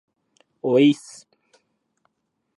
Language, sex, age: Japanese, male, 30-39